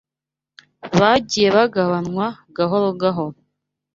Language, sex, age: Kinyarwanda, female, 19-29